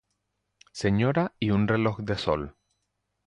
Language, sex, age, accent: Spanish, male, 40-49, Caribe: Cuba, Venezuela, Puerto Rico, República Dominicana, Panamá, Colombia caribeña, México caribeño, Costa del golfo de México